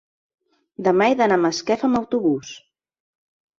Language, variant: Catalan, Central